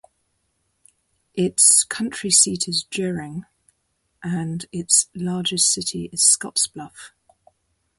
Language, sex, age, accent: English, female, 50-59, England English